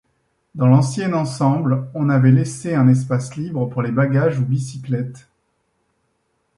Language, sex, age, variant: French, male, 30-39, Français de métropole